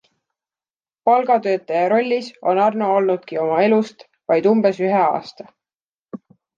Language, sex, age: Estonian, female, 19-29